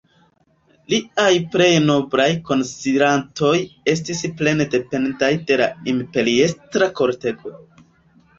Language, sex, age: Esperanto, male, 19-29